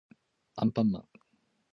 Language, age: Japanese, 19-29